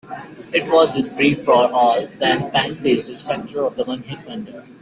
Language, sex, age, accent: English, male, 19-29, United States English